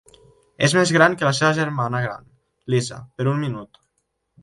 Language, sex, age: Catalan, male, under 19